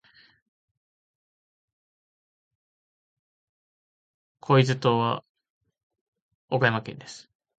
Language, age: Japanese, 19-29